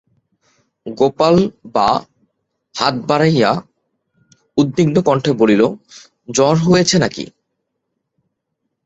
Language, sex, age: Bengali, male, 19-29